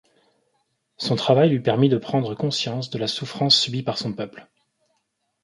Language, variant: French, Français de métropole